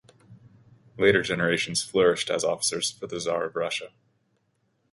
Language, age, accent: English, 30-39, Canadian English